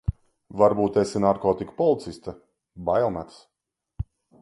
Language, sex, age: Latvian, male, 40-49